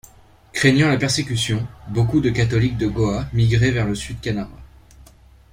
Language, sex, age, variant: French, male, under 19, Français de métropole